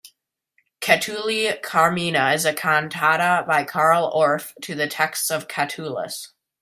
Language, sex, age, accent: English, male, under 19, United States English